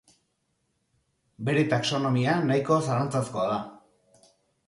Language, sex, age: Basque, male, 40-49